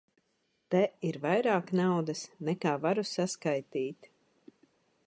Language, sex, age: Latvian, female, 40-49